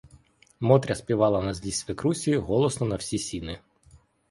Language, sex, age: Ukrainian, male, 19-29